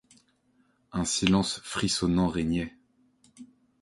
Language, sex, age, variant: French, male, 19-29, Français de métropole